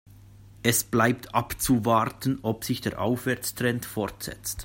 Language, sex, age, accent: German, male, 30-39, Schweizerdeutsch